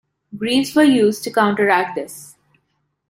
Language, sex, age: English, female, 19-29